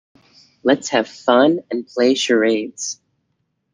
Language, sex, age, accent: English, male, 19-29, United States English